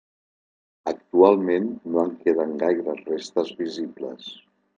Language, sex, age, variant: Catalan, male, 60-69, Central